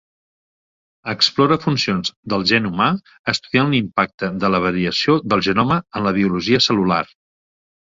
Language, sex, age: Catalan, male, 50-59